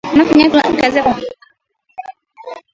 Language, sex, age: Swahili, female, 19-29